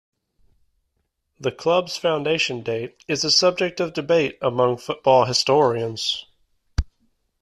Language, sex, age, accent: English, male, 19-29, United States English